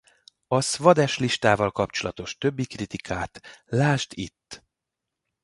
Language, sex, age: Hungarian, male, 40-49